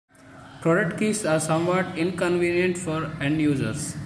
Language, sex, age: English, male, 19-29